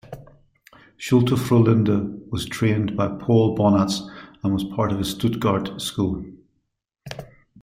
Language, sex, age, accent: English, male, 60-69, Irish English